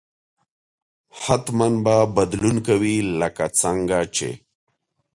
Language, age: Pashto, 30-39